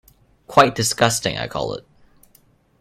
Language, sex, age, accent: English, male, under 19, United States English